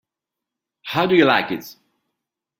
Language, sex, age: English, male, 30-39